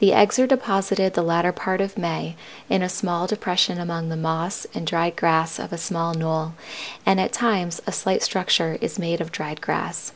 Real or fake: real